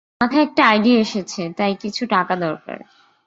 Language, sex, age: Bengali, female, 19-29